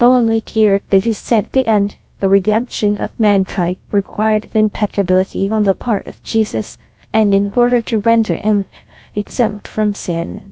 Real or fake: fake